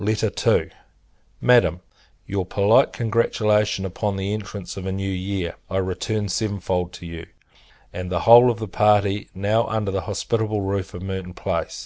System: none